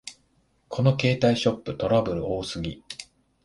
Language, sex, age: Japanese, male, 50-59